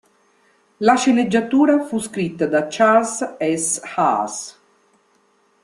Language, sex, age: Italian, female, 50-59